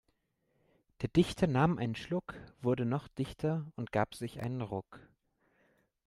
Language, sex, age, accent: German, male, under 19, Deutschland Deutsch